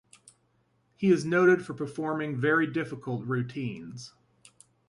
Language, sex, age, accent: English, male, 30-39, United States English